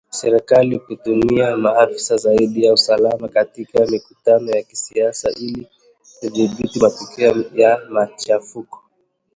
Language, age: Swahili, 30-39